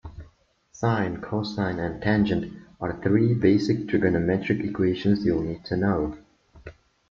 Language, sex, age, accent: English, male, 19-29, United States English